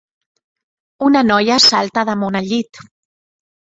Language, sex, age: Catalan, female, 30-39